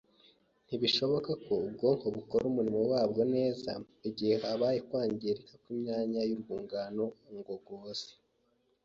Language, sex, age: Kinyarwanda, male, 19-29